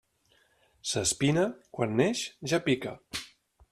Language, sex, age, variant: Catalan, male, 30-39, Nord-Occidental